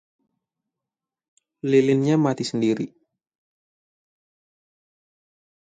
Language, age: Indonesian, 19-29